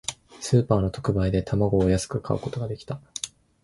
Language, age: Japanese, 19-29